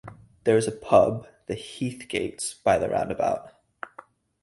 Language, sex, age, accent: English, male, 19-29, United States English